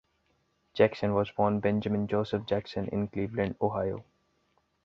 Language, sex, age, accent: English, male, 19-29, India and South Asia (India, Pakistan, Sri Lanka)